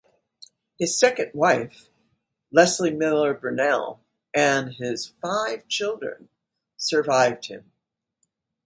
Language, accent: English, United States English